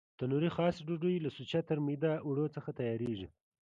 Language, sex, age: Pashto, male, 30-39